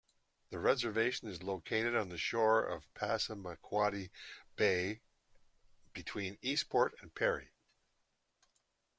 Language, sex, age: English, male, 60-69